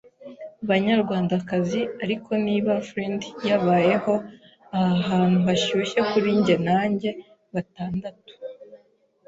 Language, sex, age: Kinyarwanda, female, 19-29